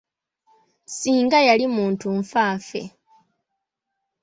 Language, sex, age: Ganda, female, 30-39